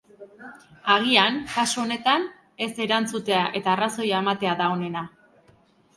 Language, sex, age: Basque, female, 30-39